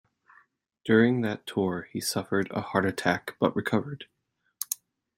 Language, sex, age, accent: English, male, 30-39, United States English